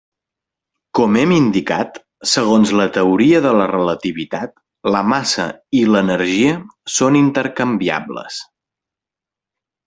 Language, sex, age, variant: Catalan, male, 19-29, Central